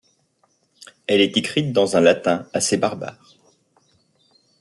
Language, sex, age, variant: French, male, 40-49, Français de métropole